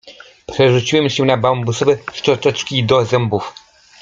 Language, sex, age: Polish, male, 40-49